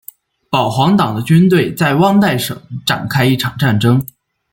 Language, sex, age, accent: Chinese, male, 19-29, 出生地：山西省